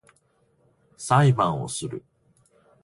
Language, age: Japanese, 19-29